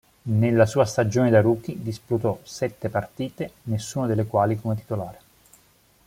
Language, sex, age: Italian, male, 40-49